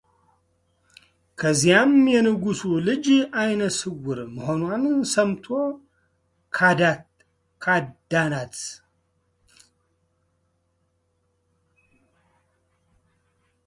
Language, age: Amharic, 30-39